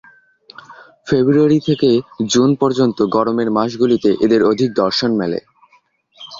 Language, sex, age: Bengali, male, under 19